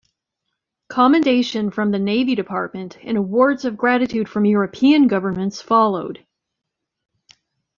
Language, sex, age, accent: English, female, 50-59, United States English